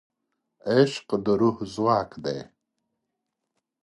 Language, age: Pashto, 40-49